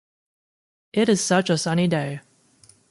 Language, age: English, 19-29